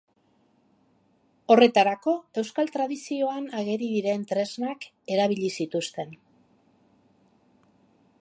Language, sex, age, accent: Basque, female, 50-59, Mendebalekoa (Araba, Bizkaia, Gipuzkoako mendebaleko herri batzuk)